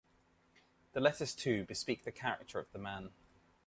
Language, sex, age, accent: English, male, 30-39, England English